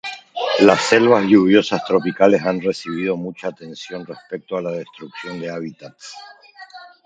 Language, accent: Spanish, Rioplatense: Argentina, Uruguay, este de Bolivia, Paraguay